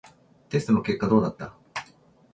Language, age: Japanese, 40-49